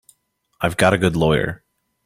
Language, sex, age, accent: English, male, 19-29, United States English